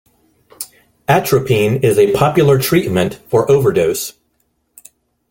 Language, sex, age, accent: English, male, 40-49, United States English